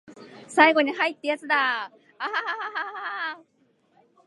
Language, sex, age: Japanese, female, 19-29